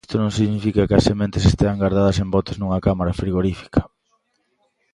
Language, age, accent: Galician, 30-39, Normativo (estándar)